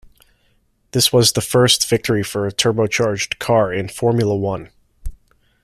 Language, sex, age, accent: English, male, 19-29, United States English